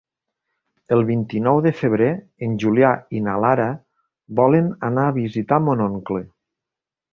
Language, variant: Catalan, Nord-Occidental